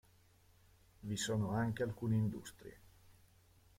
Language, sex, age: Italian, male, 50-59